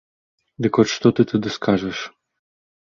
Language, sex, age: Belarusian, male, 19-29